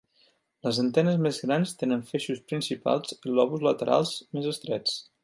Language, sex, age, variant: Catalan, male, 30-39, Central